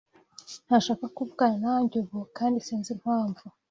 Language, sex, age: Kinyarwanda, female, 19-29